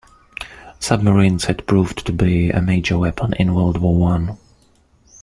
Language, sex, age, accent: English, male, 30-39, England English